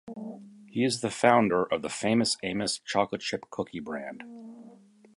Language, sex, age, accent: English, male, 50-59, United States English